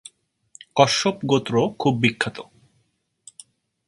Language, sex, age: Bengali, male, 30-39